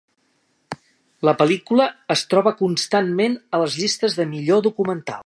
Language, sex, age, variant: Catalan, male, 60-69, Central